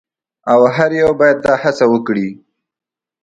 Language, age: Pashto, 19-29